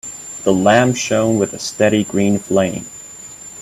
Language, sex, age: English, male, 19-29